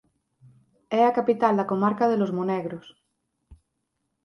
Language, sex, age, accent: Galician, female, 30-39, Atlántico (seseo e gheada)